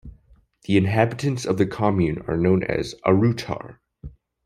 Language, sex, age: English, male, under 19